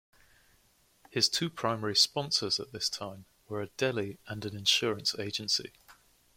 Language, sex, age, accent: English, male, 19-29, England English